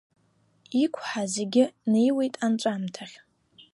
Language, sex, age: Abkhazian, female, 19-29